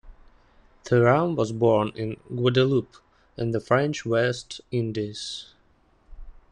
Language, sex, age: English, male, 19-29